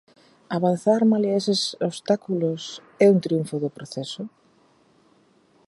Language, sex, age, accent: Galician, female, 50-59, Central (gheada)